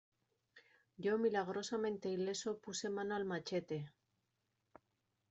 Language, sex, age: Spanish, female, 40-49